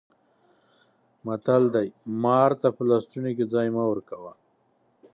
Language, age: Pashto, 40-49